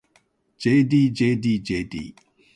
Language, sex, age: Japanese, male, 60-69